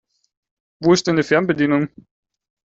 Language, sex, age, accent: German, male, 19-29, Österreichisches Deutsch